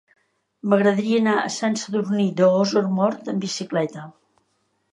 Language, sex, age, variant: Catalan, female, 60-69, Central